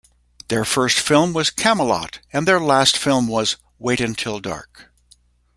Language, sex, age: English, male, 60-69